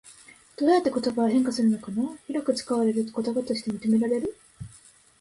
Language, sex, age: Japanese, female, 19-29